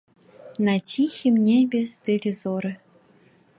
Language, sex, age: Belarusian, female, 19-29